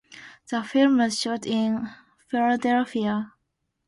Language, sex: English, female